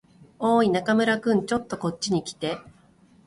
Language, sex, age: Japanese, female, 30-39